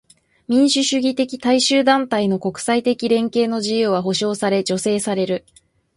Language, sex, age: Japanese, female, 19-29